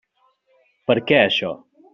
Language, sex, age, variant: Catalan, male, 30-39, Central